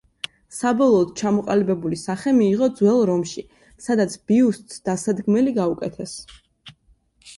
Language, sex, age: Georgian, female, 19-29